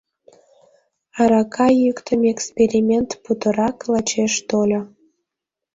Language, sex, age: Mari, female, 19-29